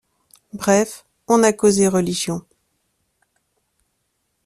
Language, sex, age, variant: French, female, 30-39, Français de métropole